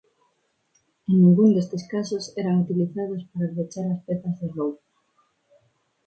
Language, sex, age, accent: Galician, female, 19-29, Neofalante